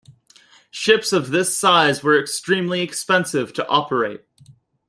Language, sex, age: English, male, 19-29